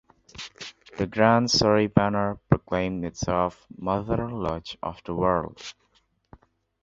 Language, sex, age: English, male, under 19